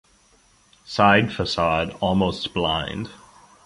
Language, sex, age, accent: English, male, 30-39, United States English